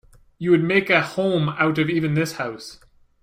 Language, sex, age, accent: English, male, 19-29, Canadian English